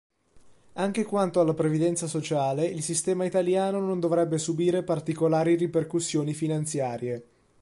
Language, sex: Italian, male